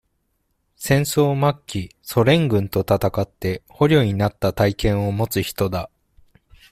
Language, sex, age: Japanese, male, 19-29